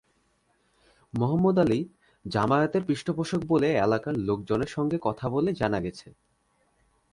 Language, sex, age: Bengali, male, 19-29